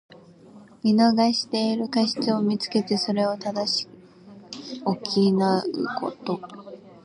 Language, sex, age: Japanese, female, 19-29